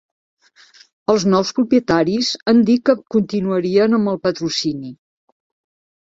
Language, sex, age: Catalan, female, 50-59